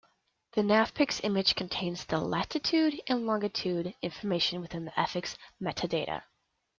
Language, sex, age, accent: English, female, under 19, United States English